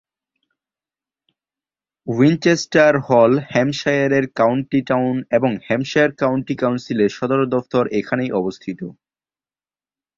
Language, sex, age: Bengali, male, under 19